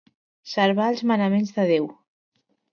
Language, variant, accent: Catalan, Central, central